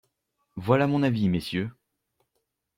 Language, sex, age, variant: French, male, under 19, Français de métropole